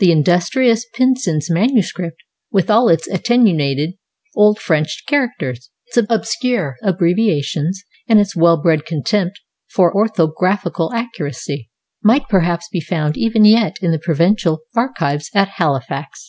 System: none